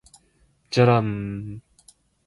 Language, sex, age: Japanese, male, 19-29